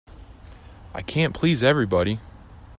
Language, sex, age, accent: English, male, 19-29, United States English